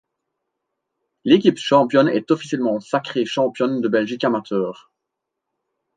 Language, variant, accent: French, Français d'Europe, Français de Belgique